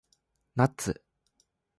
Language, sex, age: Japanese, male, under 19